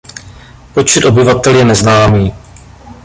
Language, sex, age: Czech, male, 40-49